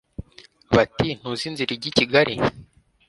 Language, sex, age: Kinyarwanda, male, under 19